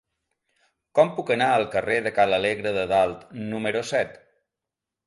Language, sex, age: Catalan, male, 40-49